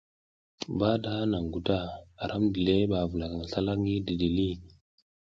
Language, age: South Giziga, 19-29